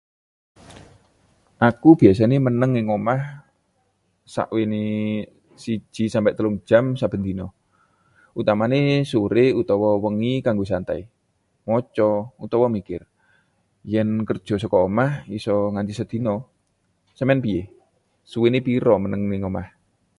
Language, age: Javanese, 30-39